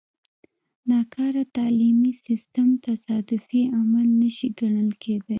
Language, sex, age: Pashto, female, 19-29